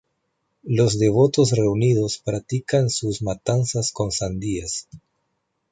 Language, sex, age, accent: Spanish, male, 50-59, Rioplatense: Argentina, Uruguay, este de Bolivia, Paraguay